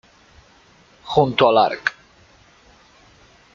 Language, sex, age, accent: Spanish, male, 30-39, España: Centro-Sur peninsular (Madrid, Toledo, Castilla-La Mancha)